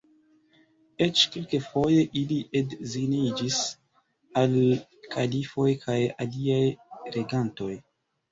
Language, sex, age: Esperanto, male, 19-29